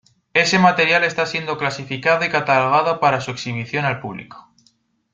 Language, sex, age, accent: Spanish, male, 19-29, España: Centro-Sur peninsular (Madrid, Toledo, Castilla-La Mancha)